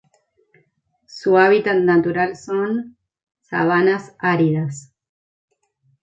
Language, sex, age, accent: Spanish, female, 40-49, Rioplatense: Argentina, Uruguay, este de Bolivia, Paraguay